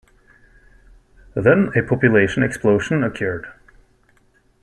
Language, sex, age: English, male, 19-29